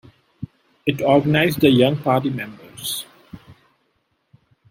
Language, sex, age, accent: English, male, 30-39, India and South Asia (India, Pakistan, Sri Lanka)